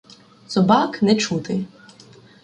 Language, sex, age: Ukrainian, female, 19-29